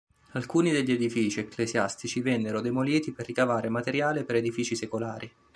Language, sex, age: Italian, male, 30-39